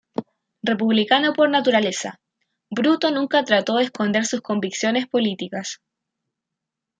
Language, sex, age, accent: Spanish, female, 19-29, Chileno: Chile, Cuyo